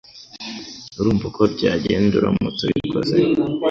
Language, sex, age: Kinyarwanda, male, under 19